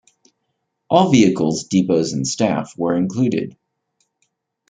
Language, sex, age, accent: English, male, 30-39, United States English